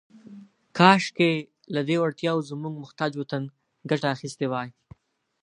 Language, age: Pashto, under 19